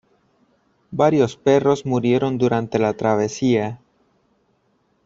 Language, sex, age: Spanish, male, 19-29